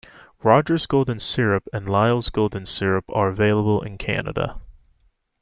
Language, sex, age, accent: English, male, 19-29, United States English